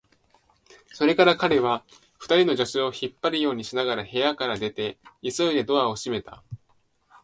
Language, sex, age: Japanese, male, under 19